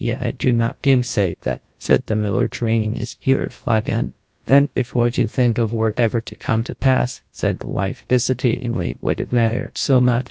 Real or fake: fake